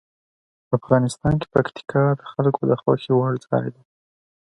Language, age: Pashto, 19-29